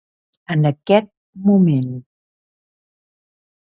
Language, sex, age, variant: Catalan, female, 60-69, Central